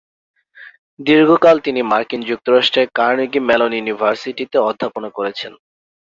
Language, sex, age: Bengali, male, 19-29